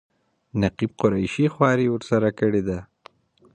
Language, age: Pashto, 19-29